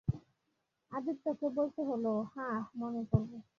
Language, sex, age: Bengali, female, 19-29